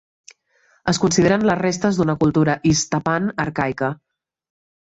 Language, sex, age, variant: Catalan, female, 19-29, Central